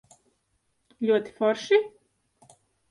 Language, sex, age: Latvian, female, 40-49